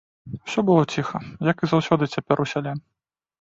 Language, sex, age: Belarusian, male, 30-39